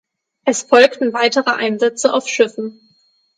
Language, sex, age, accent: German, female, 19-29, Deutschland Deutsch; Hochdeutsch